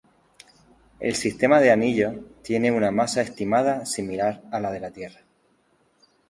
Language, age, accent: Spanish, 30-39, España: Sur peninsular (Andalucia, Extremadura, Murcia)